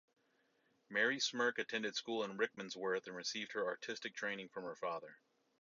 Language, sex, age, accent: English, male, 40-49, United States English